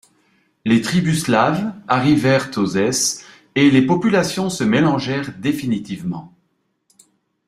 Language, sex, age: French, male, 40-49